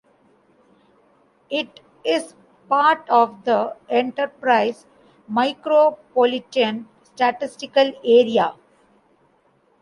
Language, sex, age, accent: English, female, 40-49, India and South Asia (India, Pakistan, Sri Lanka)